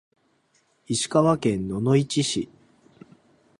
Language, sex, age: Japanese, male, 40-49